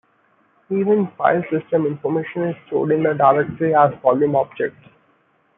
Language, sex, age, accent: English, male, 19-29, India and South Asia (India, Pakistan, Sri Lanka)